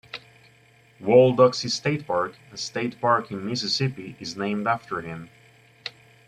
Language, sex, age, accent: English, male, 19-29, United States English